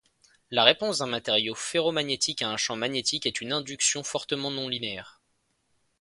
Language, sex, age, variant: French, male, 19-29, Français de métropole